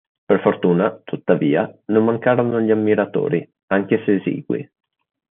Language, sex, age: Italian, male, under 19